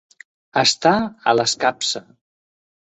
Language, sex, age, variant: Catalan, male, 60-69, Central